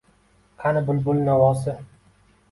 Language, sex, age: Uzbek, male, 19-29